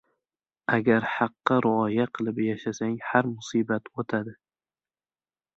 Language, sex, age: Uzbek, male, 19-29